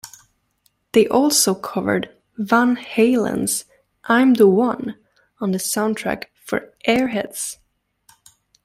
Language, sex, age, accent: English, female, 19-29, England English